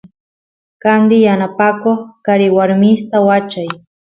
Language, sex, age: Santiago del Estero Quichua, female, 19-29